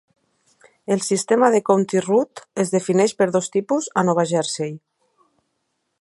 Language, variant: Catalan, Septentrional